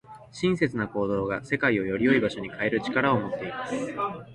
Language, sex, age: Japanese, male, 19-29